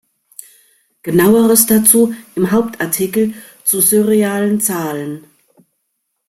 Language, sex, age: German, female, 50-59